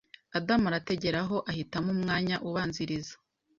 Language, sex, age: Kinyarwanda, female, 19-29